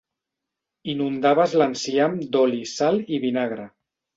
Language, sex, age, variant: Catalan, male, 50-59, Central